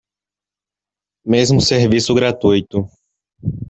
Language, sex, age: Portuguese, male, under 19